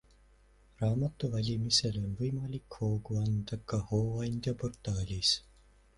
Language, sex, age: Estonian, male, 19-29